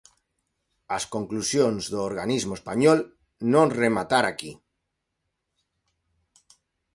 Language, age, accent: Galician, 40-49, Normativo (estándar)